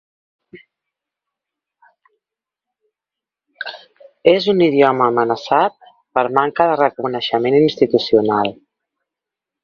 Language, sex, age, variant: Catalan, female, 50-59, Central